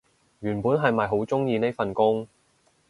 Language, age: Cantonese, 19-29